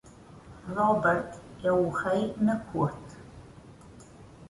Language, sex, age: Portuguese, female, 30-39